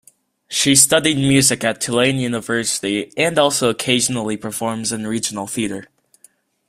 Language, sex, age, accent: English, male, under 19, United States English